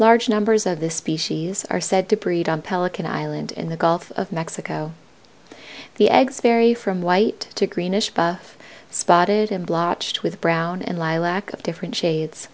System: none